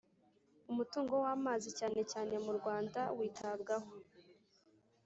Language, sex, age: Kinyarwanda, female, 19-29